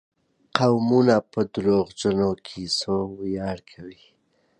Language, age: Pashto, 30-39